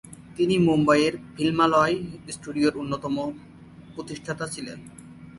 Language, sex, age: Bengali, male, 19-29